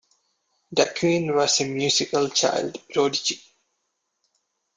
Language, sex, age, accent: English, male, 19-29, India and South Asia (India, Pakistan, Sri Lanka)